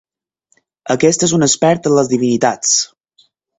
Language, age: Catalan, 19-29